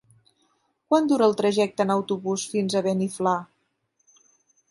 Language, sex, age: Catalan, female, 60-69